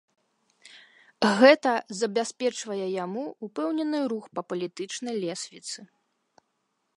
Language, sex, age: Belarusian, female, 30-39